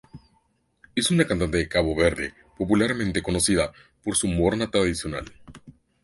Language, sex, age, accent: Spanish, male, 19-29, México